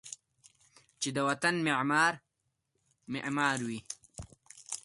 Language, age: Pashto, under 19